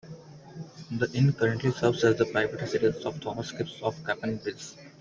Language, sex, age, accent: English, male, 19-29, United States English